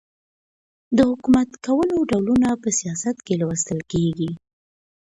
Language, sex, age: Pashto, female, 19-29